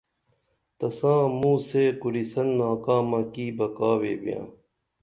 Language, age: Dameli, 40-49